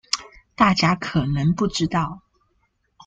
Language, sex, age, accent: Chinese, female, 19-29, 出生地：高雄市